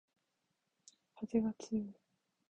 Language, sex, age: Japanese, female, 19-29